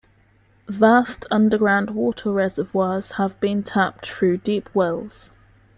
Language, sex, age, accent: English, female, 19-29, England English